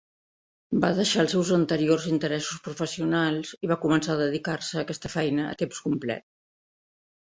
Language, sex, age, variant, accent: Catalan, female, 70-79, Central, central